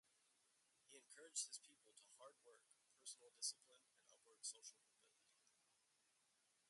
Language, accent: English, United States English